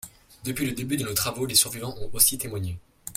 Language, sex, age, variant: French, male, under 19, Français de métropole